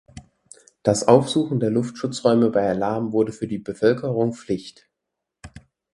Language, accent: German, Deutschland Deutsch